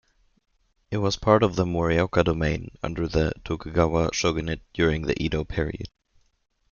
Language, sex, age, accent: English, male, 19-29, United States English